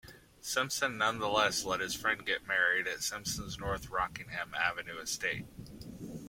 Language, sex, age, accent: English, male, 30-39, United States English